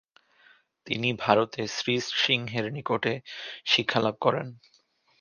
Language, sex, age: Bengali, male, 19-29